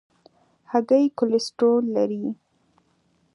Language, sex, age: Pashto, female, 19-29